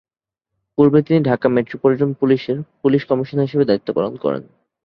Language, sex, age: Bengali, male, 19-29